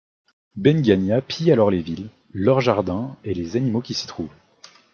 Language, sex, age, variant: French, male, 19-29, Français de métropole